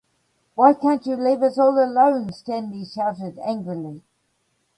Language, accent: English, New Zealand English